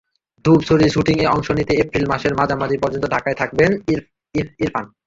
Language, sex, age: Bengali, male, 19-29